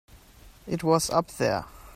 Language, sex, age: English, male, 19-29